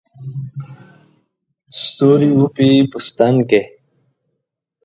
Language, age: Pashto, 19-29